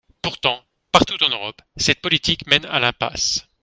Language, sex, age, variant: French, male, 40-49, Français de métropole